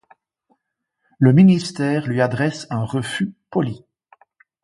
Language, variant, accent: French, Français d'Europe, Français de Belgique